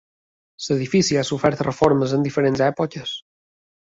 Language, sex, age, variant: Catalan, male, 19-29, Balear